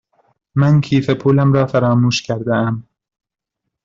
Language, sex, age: Persian, male, 19-29